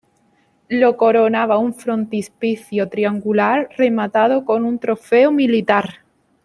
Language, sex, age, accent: Spanish, female, 19-29, España: Sur peninsular (Andalucia, Extremadura, Murcia)